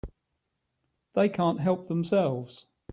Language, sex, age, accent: English, male, 60-69, England English